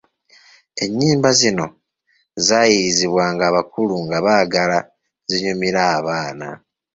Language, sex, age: Ganda, male, 19-29